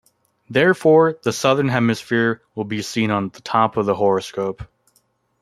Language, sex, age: English, male, under 19